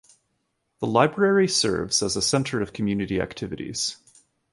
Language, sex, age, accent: English, male, 30-39, Canadian English